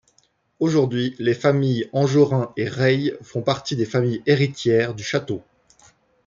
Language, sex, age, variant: French, male, 19-29, Français de métropole